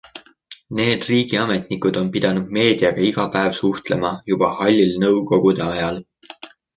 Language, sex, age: Estonian, male, 19-29